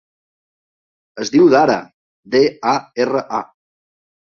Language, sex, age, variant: Catalan, male, 30-39, Central